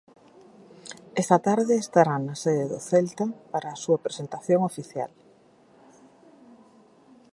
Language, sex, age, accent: Galician, female, 50-59, Central (gheada)